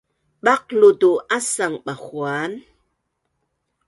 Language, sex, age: Bunun, female, 60-69